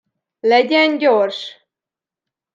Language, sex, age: Hungarian, female, 19-29